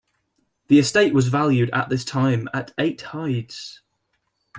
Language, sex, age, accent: English, male, 19-29, England English